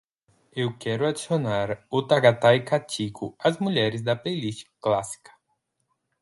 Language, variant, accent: Portuguese, Portuguese (Brasil), Paulista